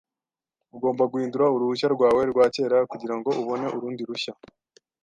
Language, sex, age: Kinyarwanda, male, 19-29